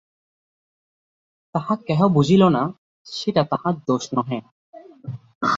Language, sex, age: Bengali, male, 19-29